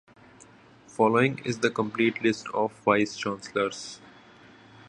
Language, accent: English, India and South Asia (India, Pakistan, Sri Lanka)